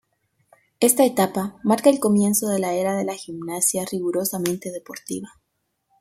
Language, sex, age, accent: Spanish, female, 19-29, América central